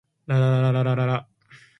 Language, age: English, 19-29